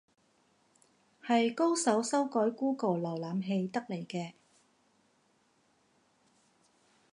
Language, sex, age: Cantonese, female, 40-49